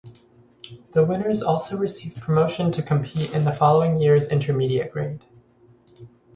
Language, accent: English, Canadian English